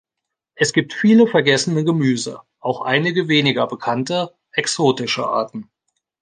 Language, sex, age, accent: German, male, 40-49, Deutschland Deutsch